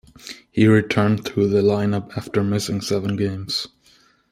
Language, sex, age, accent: English, male, 19-29, United States English